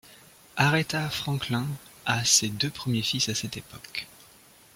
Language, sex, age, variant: French, male, 19-29, Français de métropole